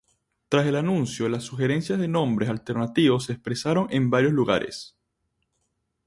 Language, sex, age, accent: Spanish, male, 19-29, Caribe: Cuba, Venezuela, Puerto Rico, República Dominicana, Panamá, Colombia caribeña, México caribeño, Costa del golfo de México